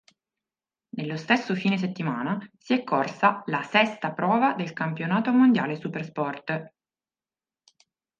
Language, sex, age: Italian, female, 40-49